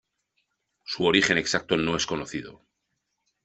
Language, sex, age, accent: Spanish, male, 40-49, España: Centro-Sur peninsular (Madrid, Toledo, Castilla-La Mancha)